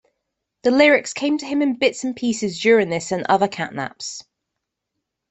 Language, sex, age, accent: English, female, 30-39, England English